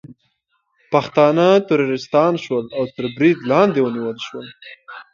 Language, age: Pashto, 19-29